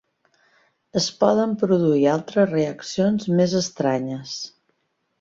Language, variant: Catalan, Central